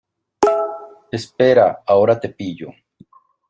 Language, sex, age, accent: Spanish, male, 50-59, México